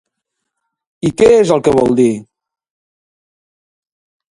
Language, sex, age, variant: Catalan, male, 60-69, Central